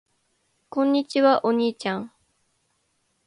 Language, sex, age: Japanese, female, 19-29